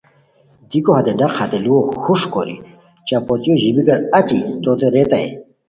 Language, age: Khowar, 30-39